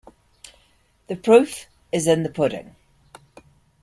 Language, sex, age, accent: English, female, 60-69, Scottish English